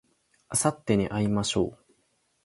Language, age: Japanese, 19-29